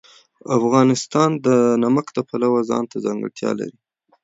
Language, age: Pashto, 19-29